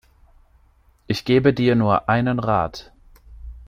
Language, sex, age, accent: German, male, 19-29, Deutschland Deutsch